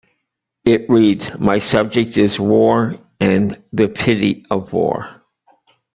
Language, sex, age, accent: English, male, 60-69, United States English